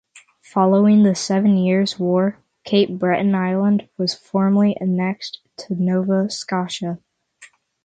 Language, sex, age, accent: English, male, under 19, United States English